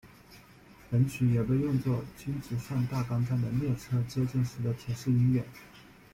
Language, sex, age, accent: Chinese, male, 30-39, 出生地：湖南省